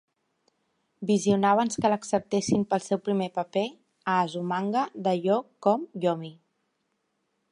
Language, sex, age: Catalan, female, 40-49